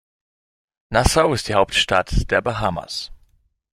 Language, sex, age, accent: German, male, 19-29, Deutschland Deutsch